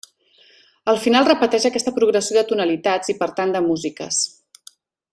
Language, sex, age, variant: Catalan, female, 30-39, Central